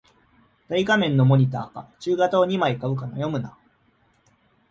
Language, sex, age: Japanese, male, 30-39